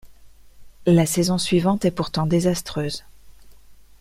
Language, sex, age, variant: French, female, 40-49, Français de métropole